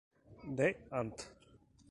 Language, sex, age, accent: Spanish, male, 40-49, España: Norte peninsular (Asturias, Castilla y León, Cantabria, País Vasco, Navarra, Aragón, La Rioja, Guadalajara, Cuenca)